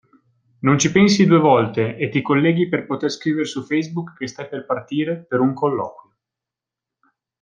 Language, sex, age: Italian, male, 19-29